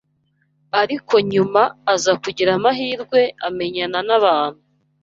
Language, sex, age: Kinyarwanda, female, 19-29